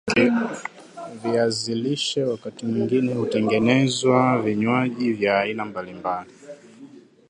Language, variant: Swahili, Kiswahili Sanifu (EA)